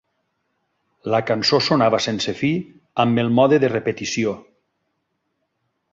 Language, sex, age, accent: Catalan, male, 50-59, valencià